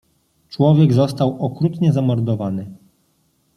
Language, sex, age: Polish, male, 30-39